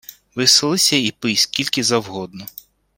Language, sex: Ukrainian, male